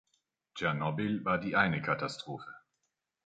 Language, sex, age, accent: German, male, 50-59, Deutschland Deutsch